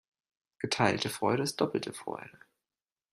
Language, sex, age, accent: German, male, 30-39, Deutschland Deutsch